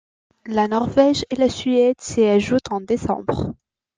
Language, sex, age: French, female, 30-39